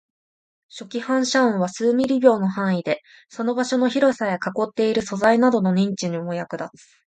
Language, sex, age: Japanese, female, under 19